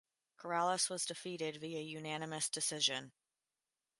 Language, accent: English, United States English